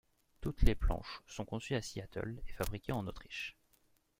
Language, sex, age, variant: French, male, 19-29, Français de métropole